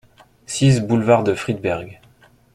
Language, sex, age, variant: French, male, 30-39, Français de métropole